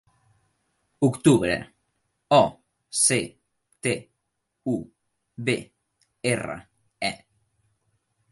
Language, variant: Catalan, Central